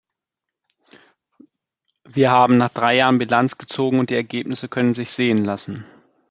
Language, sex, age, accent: German, male, 19-29, Deutschland Deutsch